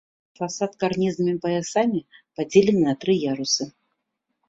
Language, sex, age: Belarusian, female, 40-49